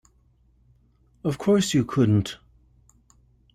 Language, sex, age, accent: English, male, 60-69, United States English